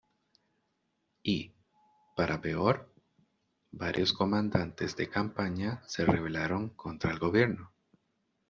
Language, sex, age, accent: Spanish, male, 30-39, América central